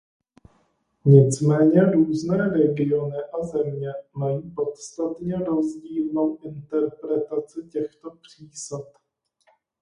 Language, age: Czech, 30-39